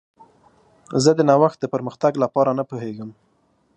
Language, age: Pashto, 19-29